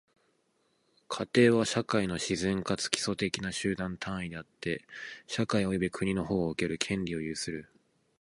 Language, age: Japanese, 19-29